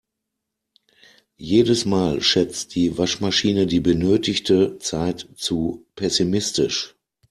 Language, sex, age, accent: German, male, 40-49, Deutschland Deutsch